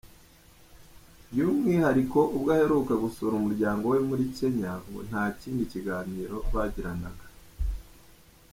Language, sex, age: Kinyarwanda, male, 30-39